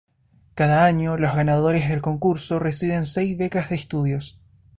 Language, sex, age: Spanish, male, 19-29